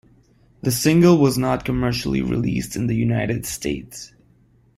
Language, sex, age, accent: English, male, 19-29, United States English